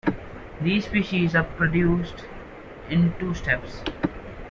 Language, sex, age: English, male, 19-29